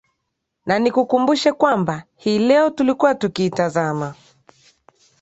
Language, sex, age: Swahili, female, 30-39